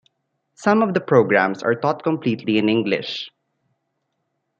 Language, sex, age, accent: English, male, 19-29, Filipino